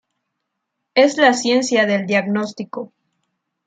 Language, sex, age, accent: Spanish, female, 19-29, México